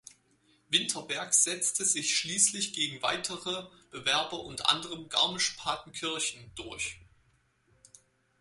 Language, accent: German, Deutschland Deutsch